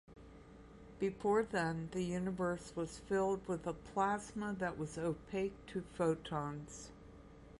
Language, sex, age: English, female, 60-69